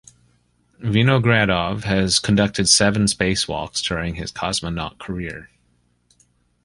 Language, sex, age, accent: English, male, 40-49, United States English